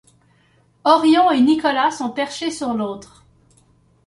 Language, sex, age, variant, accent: French, female, 19-29, Français d'Amérique du Nord, Français du Canada